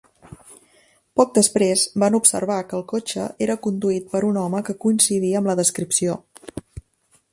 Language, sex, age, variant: Catalan, female, 19-29, Central